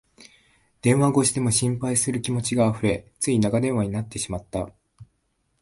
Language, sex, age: Japanese, male, 19-29